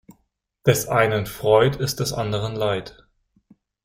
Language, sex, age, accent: German, male, 19-29, Deutschland Deutsch